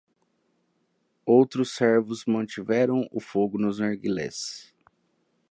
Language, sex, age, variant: Portuguese, male, 19-29, Portuguese (Brasil)